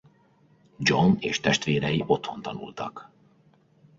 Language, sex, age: Hungarian, male, 40-49